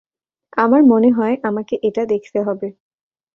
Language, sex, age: Bengali, female, 19-29